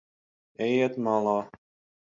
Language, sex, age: Latvian, male, 30-39